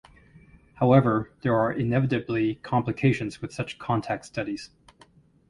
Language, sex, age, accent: English, male, 40-49, United States English